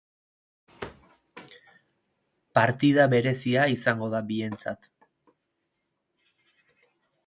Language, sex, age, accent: Basque, male, 30-39, Erdialdekoa edo Nafarra (Gipuzkoa, Nafarroa)